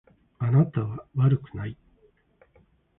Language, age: Japanese, 60-69